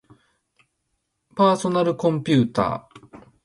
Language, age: Japanese, 50-59